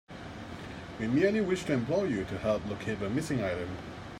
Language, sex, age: English, male, 30-39